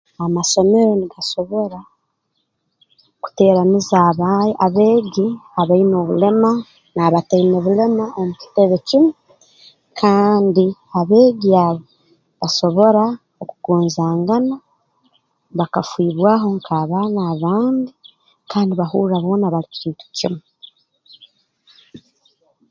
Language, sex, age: Tooro, female, 30-39